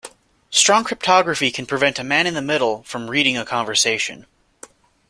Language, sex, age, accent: English, male, 19-29, United States English